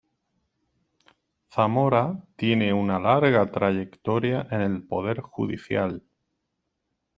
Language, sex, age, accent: Spanish, male, 40-49, España: Sur peninsular (Andalucia, Extremadura, Murcia)